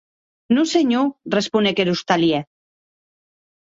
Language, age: Occitan, 50-59